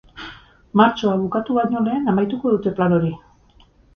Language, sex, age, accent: Basque, female, 50-59, Erdialdekoa edo Nafarra (Gipuzkoa, Nafarroa)